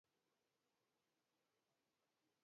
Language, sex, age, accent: Basque, female, 40-49, Mendebalekoa (Araba, Bizkaia, Gipuzkoako mendebaleko herri batzuk)